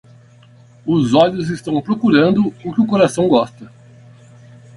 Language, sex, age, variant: Portuguese, male, 40-49, Portuguese (Brasil)